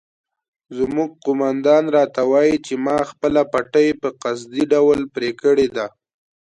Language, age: Pashto, under 19